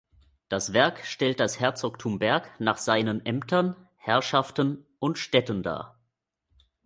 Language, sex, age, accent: German, male, 19-29, Deutschland Deutsch